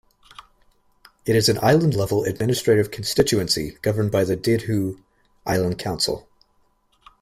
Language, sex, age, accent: English, male, 19-29, United States English